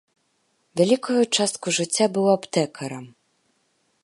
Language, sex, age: Belarusian, female, 19-29